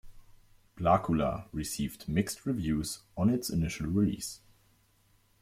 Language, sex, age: English, male, 19-29